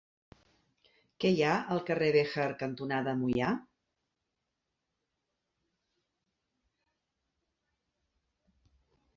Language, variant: Catalan, Central